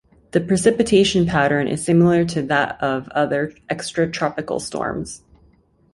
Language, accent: English, Canadian English